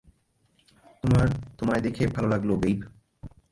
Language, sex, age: Bengali, male, 19-29